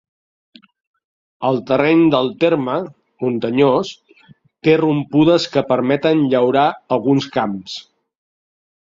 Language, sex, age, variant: Catalan, male, 50-59, Central